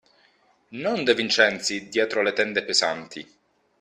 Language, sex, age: Italian, male, 30-39